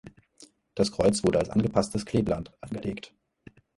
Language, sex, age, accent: German, male, 30-39, Deutschland Deutsch